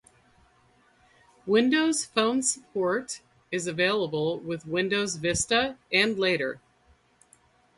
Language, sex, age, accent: English, female, 50-59, United States English